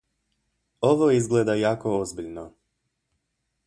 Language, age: Croatian, 19-29